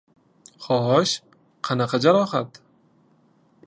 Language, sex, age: Uzbek, male, 30-39